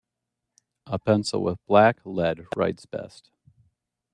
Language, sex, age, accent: English, male, 30-39, United States English